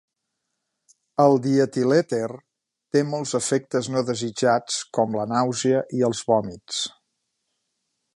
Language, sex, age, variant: Catalan, male, 50-59, Central